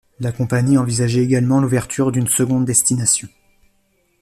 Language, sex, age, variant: French, male, 30-39, Français de métropole